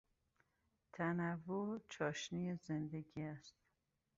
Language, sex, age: Persian, female, 40-49